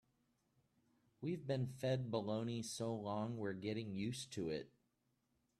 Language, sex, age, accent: English, male, 30-39, United States English